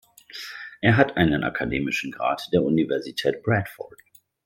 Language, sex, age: German, male, 40-49